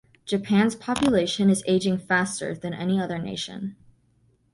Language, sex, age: English, female, under 19